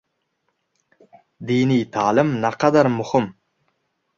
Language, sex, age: Uzbek, male, 19-29